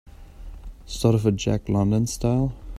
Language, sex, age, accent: English, male, 19-29, United States English